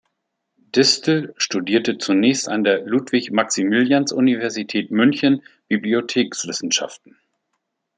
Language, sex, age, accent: German, male, 50-59, Deutschland Deutsch